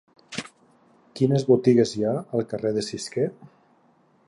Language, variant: Catalan, Nord-Occidental